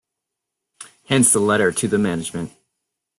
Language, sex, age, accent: English, male, 40-49, United States English